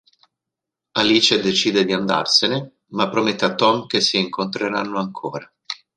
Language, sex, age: Italian, male, 30-39